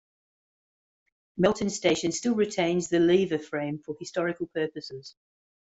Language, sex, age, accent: English, female, 50-59, Australian English